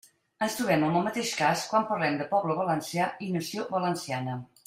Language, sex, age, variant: Catalan, female, 50-59, Central